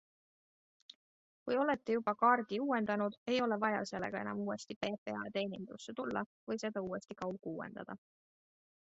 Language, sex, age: Estonian, female, 19-29